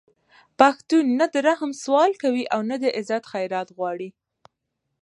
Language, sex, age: Pashto, female, under 19